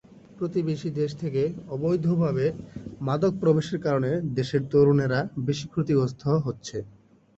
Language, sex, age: Bengali, male, 19-29